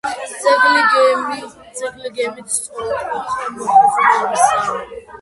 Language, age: Georgian, under 19